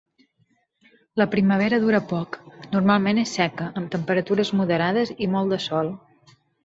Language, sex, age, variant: Catalan, female, 40-49, Central